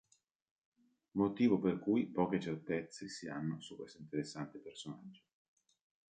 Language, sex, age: Italian, male, 40-49